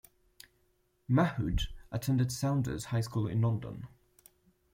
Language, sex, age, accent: English, male, 19-29, England English